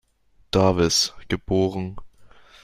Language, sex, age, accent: German, male, under 19, Deutschland Deutsch